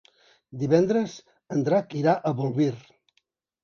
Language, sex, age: Catalan, male, 70-79